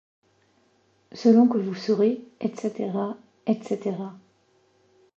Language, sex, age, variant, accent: French, female, 40-49, Français d'Europe, Français de Suisse